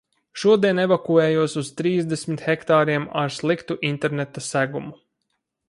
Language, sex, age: Latvian, male, 30-39